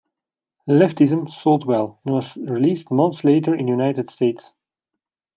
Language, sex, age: English, male, 19-29